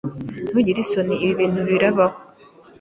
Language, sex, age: Kinyarwanda, female, 19-29